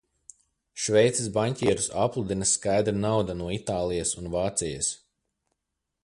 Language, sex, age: Latvian, male, 19-29